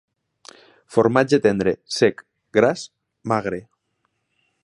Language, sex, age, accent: Catalan, male, 19-29, Ebrenc